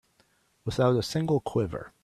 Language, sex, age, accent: English, male, 40-49, United States English